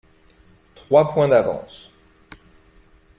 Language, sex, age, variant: French, male, 19-29, Français de métropole